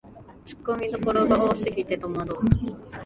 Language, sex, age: Japanese, female, 19-29